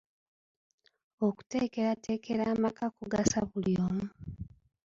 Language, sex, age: Ganda, female, 30-39